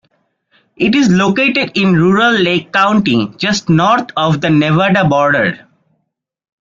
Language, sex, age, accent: English, male, 19-29, India and South Asia (India, Pakistan, Sri Lanka)